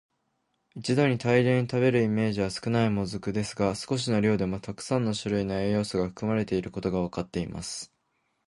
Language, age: Japanese, under 19